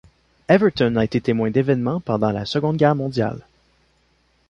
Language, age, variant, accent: French, 19-29, Français d'Amérique du Nord, Français du Canada